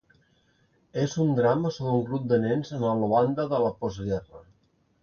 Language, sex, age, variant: Catalan, male, 50-59, Central